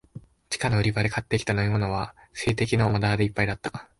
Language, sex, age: Japanese, male, under 19